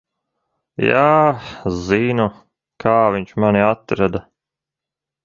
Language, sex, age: Latvian, male, 30-39